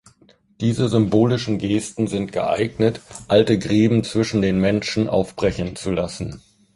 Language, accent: German, Deutschland Deutsch